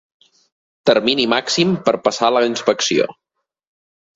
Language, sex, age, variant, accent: Catalan, male, 19-29, Central, tarragoní